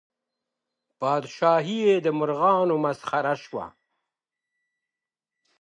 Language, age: Pashto, 50-59